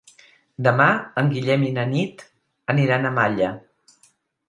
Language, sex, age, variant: Catalan, female, 60-69, Central